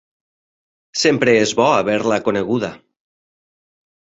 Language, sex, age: Catalan, male, 40-49